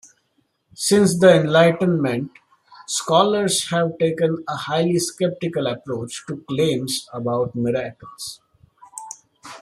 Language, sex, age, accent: English, male, 30-39, India and South Asia (India, Pakistan, Sri Lanka)